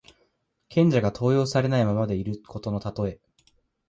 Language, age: Japanese, 19-29